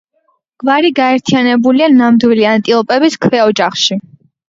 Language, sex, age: Georgian, female, under 19